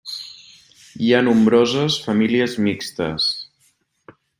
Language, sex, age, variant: Catalan, male, 19-29, Central